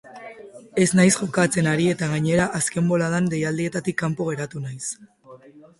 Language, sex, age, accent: Basque, female, 19-29, Mendebalekoa (Araba, Bizkaia, Gipuzkoako mendebaleko herri batzuk)